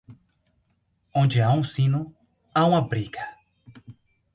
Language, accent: Portuguese, Nordestino